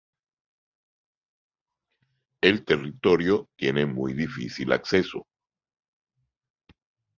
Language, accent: Spanish, Caribe: Cuba, Venezuela, Puerto Rico, República Dominicana, Panamá, Colombia caribeña, México caribeño, Costa del golfo de México